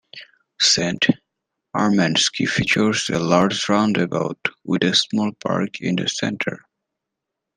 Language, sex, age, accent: English, male, 19-29, United States English